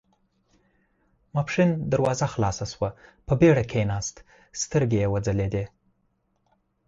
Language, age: Pashto, 30-39